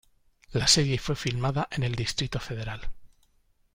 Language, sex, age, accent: Spanish, male, 50-59, España: Norte peninsular (Asturias, Castilla y León, Cantabria, País Vasco, Navarra, Aragón, La Rioja, Guadalajara, Cuenca)